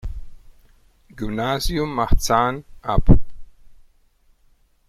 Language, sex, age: German, male, 50-59